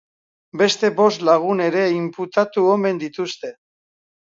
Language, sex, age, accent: Basque, male, 60-69, Mendebalekoa (Araba, Bizkaia, Gipuzkoako mendebaleko herri batzuk)